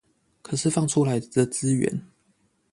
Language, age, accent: Chinese, 19-29, 出生地：彰化縣